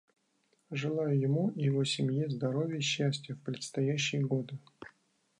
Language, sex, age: Russian, male, 40-49